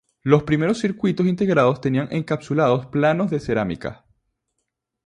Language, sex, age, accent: Spanish, male, 19-29, Caribe: Cuba, Venezuela, Puerto Rico, República Dominicana, Panamá, Colombia caribeña, México caribeño, Costa del golfo de México